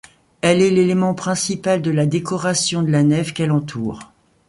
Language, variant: French, Français de métropole